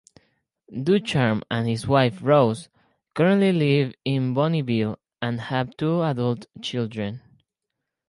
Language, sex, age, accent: English, male, 19-29, United States English